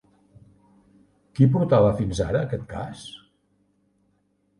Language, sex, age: Catalan, male, 60-69